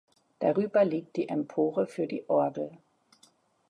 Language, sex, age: German, female, 30-39